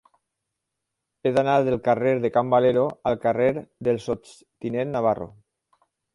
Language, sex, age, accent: Catalan, male, 50-59, valencià